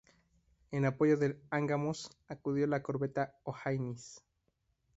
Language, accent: Spanish, México